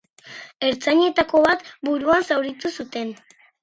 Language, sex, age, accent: Basque, female, under 19, Erdialdekoa edo Nafarra (Gipuzkoa, Nafarroa)